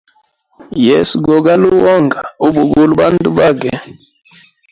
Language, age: Hemba, 30-39